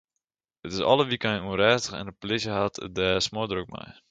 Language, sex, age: Western Frisian, male, under 19